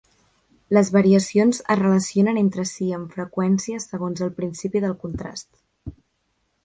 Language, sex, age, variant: Catalan, female, 19-29, Central